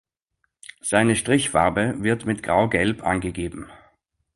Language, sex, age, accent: German, male, 40-49, Österreichisches Deutsch